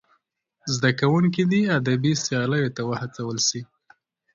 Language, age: Pashto, 19-29